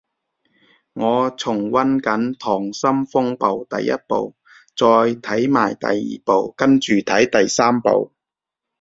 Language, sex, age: Cantonese, male, 30-39